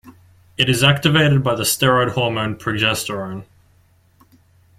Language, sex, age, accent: English, male, under 19, Australian English